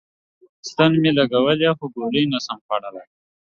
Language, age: Pashto, 19-29